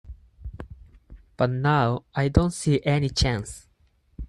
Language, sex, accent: English, male, United States English